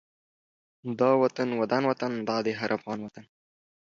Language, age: Pashto, 19-29